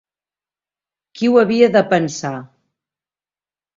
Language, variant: Catalan, Nord-Occidental